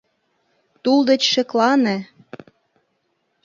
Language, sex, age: Mari, female, 19-29